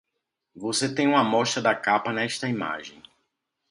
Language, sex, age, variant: Portuguese, male, 30-39, Portuguese (Brasil)